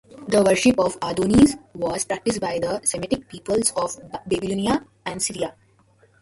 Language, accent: English, India and South Asia (India, Pakistan, Sri Lanka)